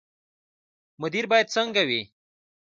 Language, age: Pashto, 19-29